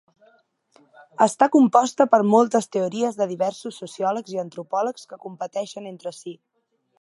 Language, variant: Catalan, Central